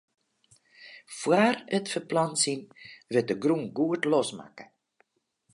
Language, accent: Western Frisian, Klaaifrysk